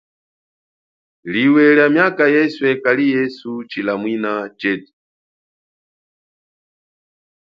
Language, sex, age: Chokwe, male, 40-49